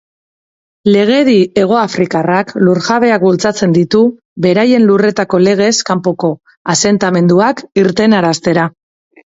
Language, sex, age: Basque, female, 40-49